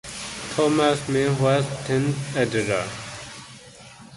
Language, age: English, 19-29